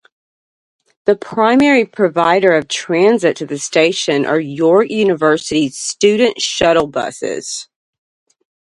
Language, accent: English, southern United States